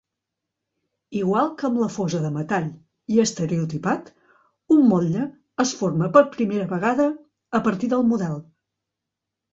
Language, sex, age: Catalan, female, 50-59